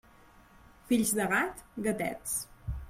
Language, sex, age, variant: Catalan, female, 30-39, Central